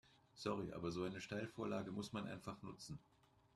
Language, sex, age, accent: German, male, 60-69, Deutschland Deutsch